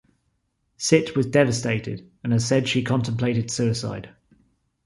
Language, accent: English, England English